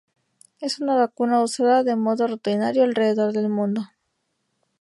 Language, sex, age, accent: Spanish, female, 19-29, México